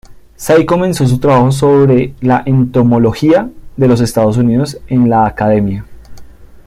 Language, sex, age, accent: Spanish, male, 30-39, Andino-Pacífico: Colombia, Perú, Ecuador, oeste de Bolivia y Venezuela andina